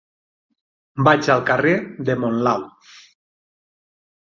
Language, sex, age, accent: Catalan, male, 40-49, central; nord-occidental